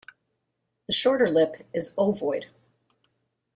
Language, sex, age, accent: English, female, 50-59, United States English